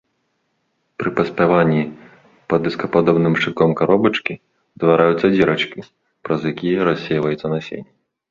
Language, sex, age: Belarusian, male, 30-39